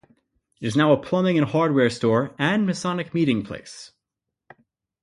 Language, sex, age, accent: English, male, 19-29, United States English